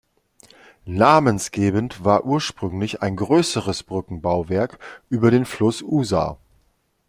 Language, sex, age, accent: German, male, 40-49, Deutschland Deutsch